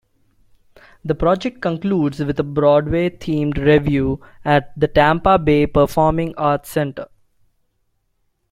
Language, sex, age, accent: English, male, 19-29, India and South Asia (India, Pakistan, Sri Lanka)